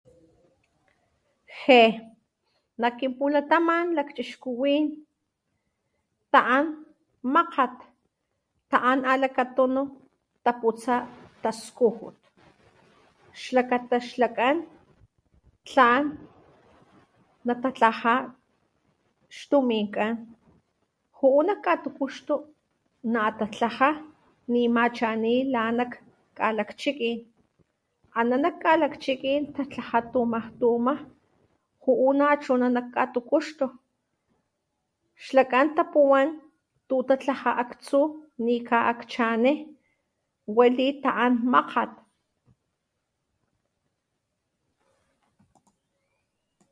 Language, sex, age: Papantla Totonac, female, 40-49